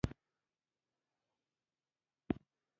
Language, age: Pashto, 19-29